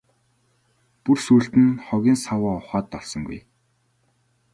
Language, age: Mongolian, 19-29